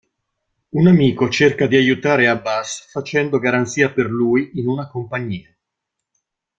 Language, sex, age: Italian, male, 50-59